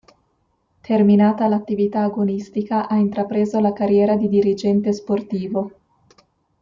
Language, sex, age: Italian, female, 19-29